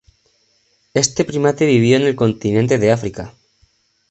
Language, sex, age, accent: Spanish, male, 19-29, España: Centro-Sur peninsular (Madrid, Toledo, Castilla-La Mancha)